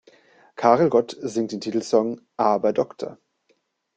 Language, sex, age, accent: German, male, 19-29, Deutschland Deutsch